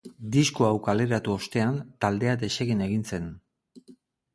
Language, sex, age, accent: Basque, male, 40-49, Erdialdekoa edo Nafarra (Gipuzkoa, Nafarroa)